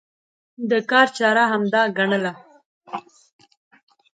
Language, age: Pashto, 30-39